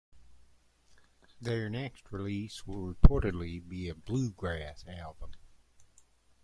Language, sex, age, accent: English, male, 50-59, United States English